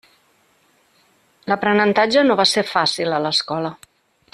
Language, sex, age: Catalan, female, 50-59